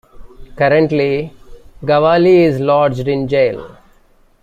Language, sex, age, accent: English, male, 40-49, India and South Asia (India, Pakistan, Sri Lanka)